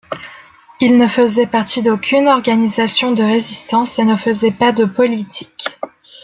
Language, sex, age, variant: French, female, 19-29, Français de métropole